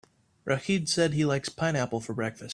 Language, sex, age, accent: English, male, 19-29, United States English